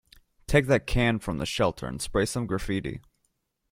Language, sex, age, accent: English, male, 19-29, United States English